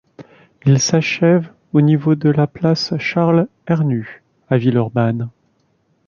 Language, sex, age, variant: French, male, 30-39, Français de métropole